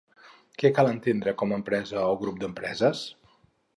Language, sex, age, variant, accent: Catalan, male, 50-59, Central, central